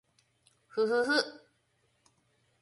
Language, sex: Japanese, female